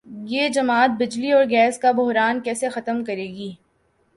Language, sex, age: Urdu, female, 19-29